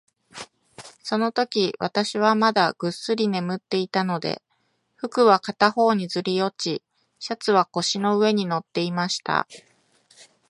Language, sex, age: Japanese, female, 30-39